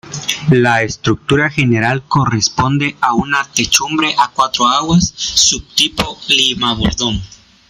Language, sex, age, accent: Spanish, male, 19-29, América central